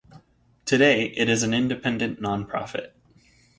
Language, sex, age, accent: English, male, 30-39, United States English